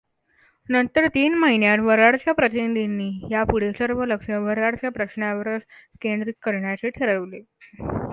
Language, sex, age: Marathi, female, under 19